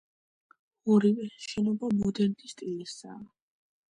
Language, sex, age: Georgian, female, under 19